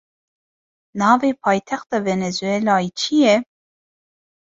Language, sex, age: Kurdish, female, 30-39